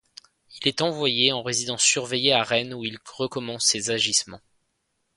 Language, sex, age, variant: French, male, 19-29, Français de métropole